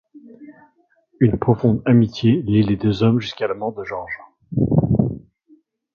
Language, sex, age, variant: French, male, 40-49, Français de métropole